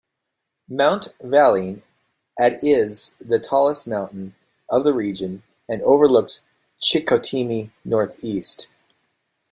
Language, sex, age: English, male, 50-59